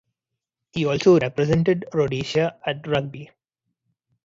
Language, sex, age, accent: English, male, 19-29, India and South Asia (India, Pakistan, Sri Lanka)